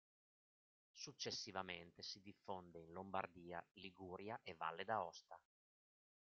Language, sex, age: Italian, male, 50-59